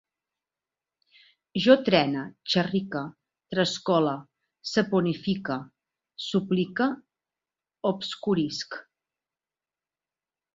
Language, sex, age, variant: Catalan, female, 40-49, Central